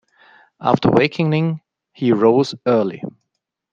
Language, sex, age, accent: English, male, 40-49, England English